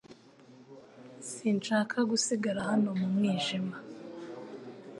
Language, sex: Kinyarwanda, female